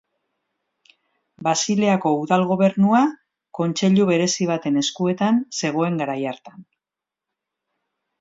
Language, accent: Basque, Mendebalekoa (Araba, Bizkaia, Gipuzkoako mendebaleko herri batzuk)